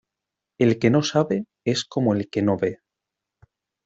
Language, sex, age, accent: Spanish, male, 30-39, España: Centro-Sur peninsular (Madrid, Toledo, Castilla-La Mancha)